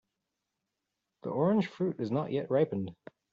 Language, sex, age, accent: English, male, under 19, United States English